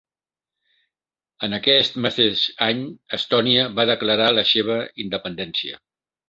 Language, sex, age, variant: Catalan, male, 60-69, Central